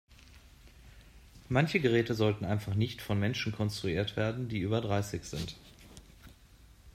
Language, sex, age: German, male, 30-39